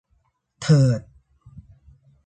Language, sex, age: Thai, male, 40-49